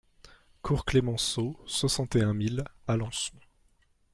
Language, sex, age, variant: French, male, 19-29, Français de métropole